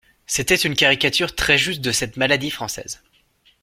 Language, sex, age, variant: French, male, 19-29, Français de métropole